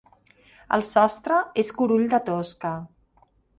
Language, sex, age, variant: Catalan, female, 50-59, Central